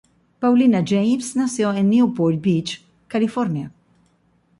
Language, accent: Spanish, Caribe: Cuba, Venezuela, Puerto Rico, República Dominicana, Panamá, Colombia caribeña, México caribeño, Costa del golfo de México